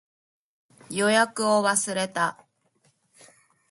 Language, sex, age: Japanese, female, 40-49